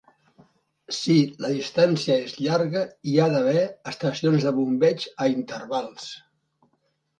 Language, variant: Catalan, Central